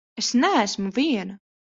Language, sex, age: Latvian, female, 30-39